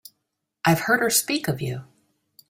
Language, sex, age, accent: English, female, 40-49, United States English